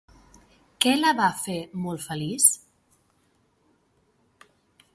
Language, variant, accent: Catalan, Central, central